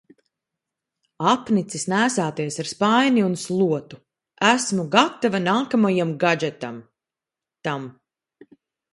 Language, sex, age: Latvian, female, 19-29